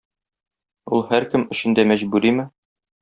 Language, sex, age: Tatar, male, 30-39